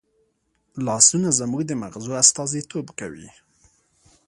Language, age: Pashto, 30-39